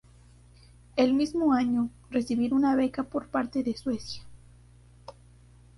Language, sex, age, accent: Spanish, female, 19-29, México